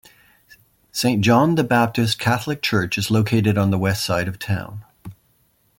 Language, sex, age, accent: English, male, 50-59, Canadian English